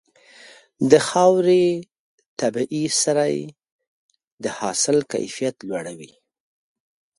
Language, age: Pashto, 40-49